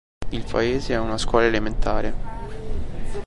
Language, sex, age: Italian, male, 19-29